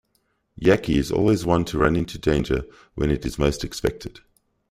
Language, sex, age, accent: English, male, 30-39, Southern African (South Africa, Zimbabwe, Namibia)